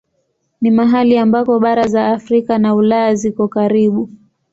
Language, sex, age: Swahili, female, 19-29